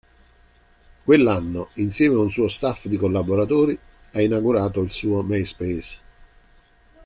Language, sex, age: Italian, male, 50-59